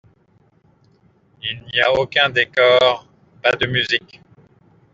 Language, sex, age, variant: French, male, 50-59, Français de métropole